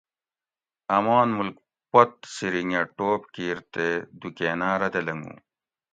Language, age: Gawri, 40-49